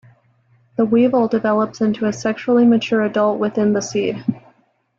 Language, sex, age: English, female, 30-39